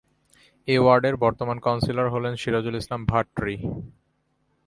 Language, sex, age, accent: Bengali, male, 19-29, Bengali